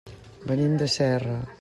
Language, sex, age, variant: Catalan, female, 50-59, Central